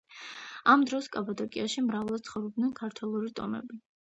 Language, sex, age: Georgian, female, under 19